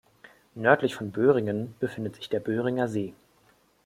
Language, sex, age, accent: German, male, 19-29, Deutschland Deutsch